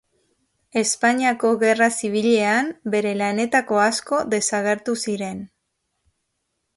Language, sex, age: Basque, female, 40-49